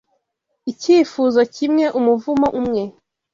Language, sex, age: Kinyarwanda, female, 19-29